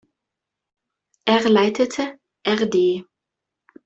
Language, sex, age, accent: German, female, 19-29, Österreichisches Deutsch